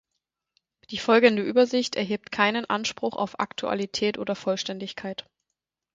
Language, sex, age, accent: German, female, 30-39, Deutschland Deutsch